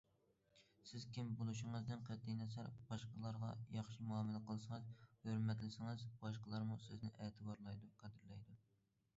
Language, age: Uyghur, 19-29